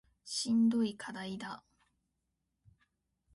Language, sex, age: Japanese, female, 19-29